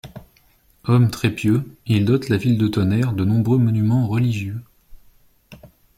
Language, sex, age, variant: French, male, 19-29, Français de métropole